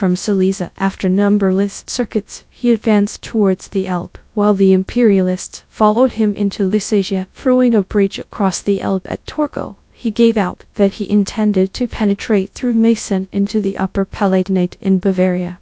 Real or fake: fake